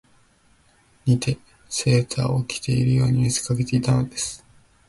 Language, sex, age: Japanese, male, 19-29